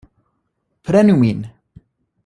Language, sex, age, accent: Esperanto, male, 19-29, Internacia